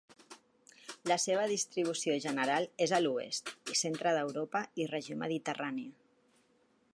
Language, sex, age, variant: Catalan, female, 40-49, Central